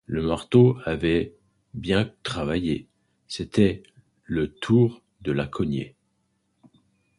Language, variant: French, Français de métropole